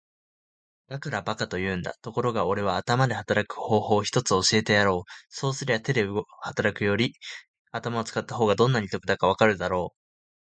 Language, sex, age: Japanese, male, 19-29